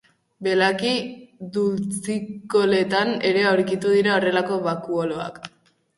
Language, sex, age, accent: Basque, female, under 19, Mendebalekoa (Araba, Bizkaia, Gipuzkoako mendebaleko herri batzuk)